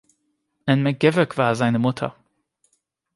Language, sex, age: German, male, 19-29